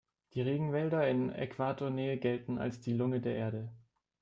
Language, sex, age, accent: German, male, 19-29, Deutschland Deutsch